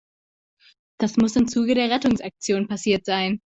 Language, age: German, under 19